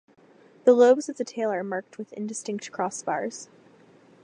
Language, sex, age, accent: English, female, under 19, United States English